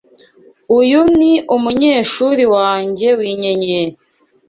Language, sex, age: Kinyarwanda, female, 19-29